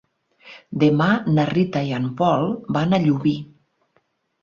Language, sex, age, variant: Catalan, female, 50-59, Nord-Occidental